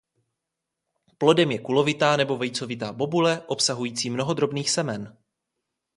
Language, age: Czech, 19-29